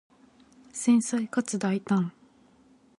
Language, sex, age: Japanese, female, 19-29